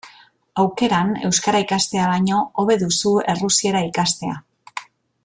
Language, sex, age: Basque, female, 30-39